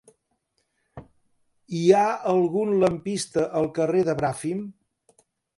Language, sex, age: Catalan, male, 70-79